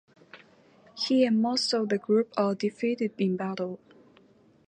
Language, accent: English, Irish English